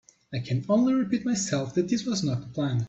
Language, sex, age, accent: English, male, 19-29, United States English